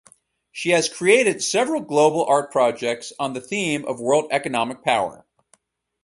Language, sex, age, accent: English, male, 30-39, United States English